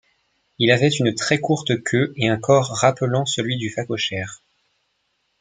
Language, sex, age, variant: French, male, 19-29, Français de métropole